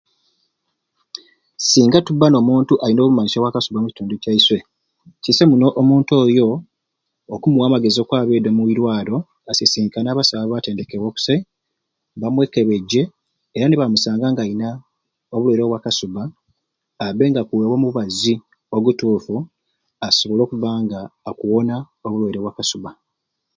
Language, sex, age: Ruuli, male, 30-39